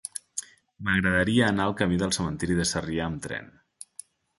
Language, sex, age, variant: Catalan, male, 19-29, Central